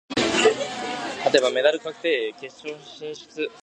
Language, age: Japanese, 19-29